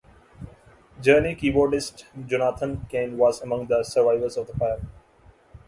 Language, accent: English, India and South Asia (India, Pakistan, Sri Lanka)